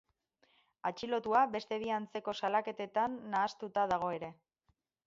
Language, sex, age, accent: Basque, female, 30-39, Erdialdekoa edo Nafarra (Gipuzkoa, Nafarroa)